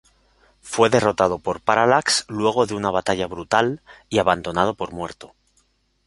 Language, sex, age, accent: Spanish, male, 40-49, España: Centro-Sur peninsular (Madrid, Toledo, Castilla-La Mancha)